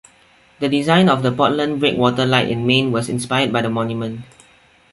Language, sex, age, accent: English, male, under 19, Singaporean English